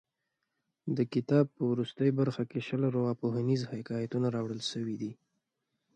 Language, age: Pashto, 19-29